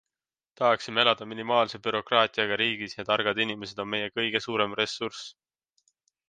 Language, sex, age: Estonian, male, 19-29